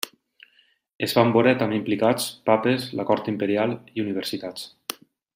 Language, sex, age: Catalan, male, 30-39